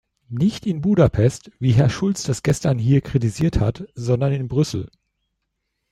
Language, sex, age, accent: German, male, 40-49, Deutschland Deutsch